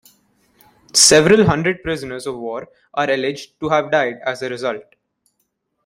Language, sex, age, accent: English, male, under 19, India and South Asia (India, Pakistan, Sri Lanka)